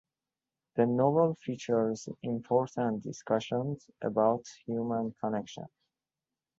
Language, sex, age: English, male, 19-29